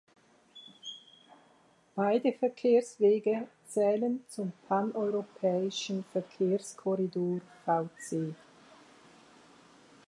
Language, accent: German, Schweizerdeutsch